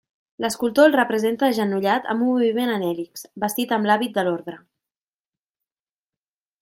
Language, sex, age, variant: Catalan, female, 19-29, Central